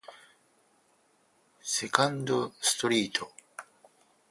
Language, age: Japanese, 50-59